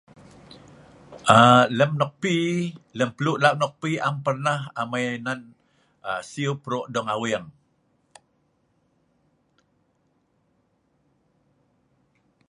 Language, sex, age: Sa'ban, male, 60-69